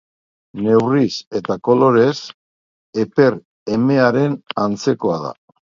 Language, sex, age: Basque, male, 60-69